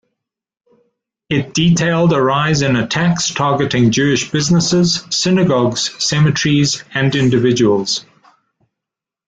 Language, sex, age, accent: English, male, 60-69, Southern African (South Africa, Zimbabwe, Namibia)